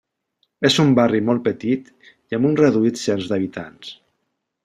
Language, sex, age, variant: Catalan, male, 40-49, Central